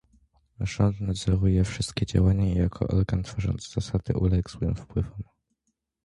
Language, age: Polish, under 19